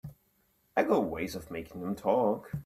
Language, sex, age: English, male, 19-29